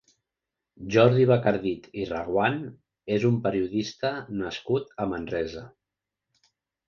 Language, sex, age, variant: Catalan, male, 40-49, Central